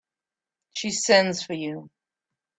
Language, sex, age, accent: English, female, 30-39, United States English